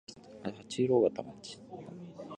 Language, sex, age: Japanese, male, 19-29